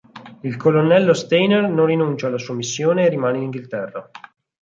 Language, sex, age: Italian, male, 19-29